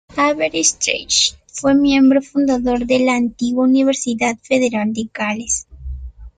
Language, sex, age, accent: Spanish, female, 19-29, América central